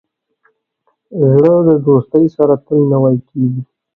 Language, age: Pashto, 40-49